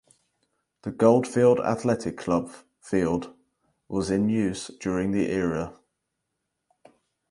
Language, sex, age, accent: English, male, 19-29, England English